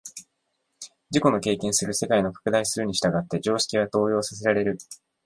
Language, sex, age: Japanese, male, 19-29